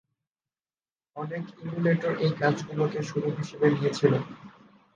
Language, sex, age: Bengali, male, 19-29